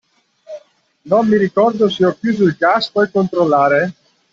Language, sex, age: Italian, male, 50-59